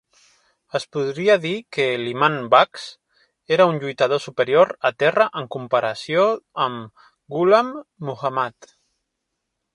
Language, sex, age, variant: Catalan, male, 30-39, Central